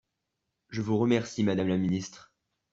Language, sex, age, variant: French, male, under 19, Français de métropole